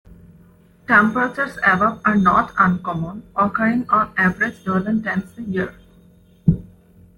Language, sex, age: English, female, 19-29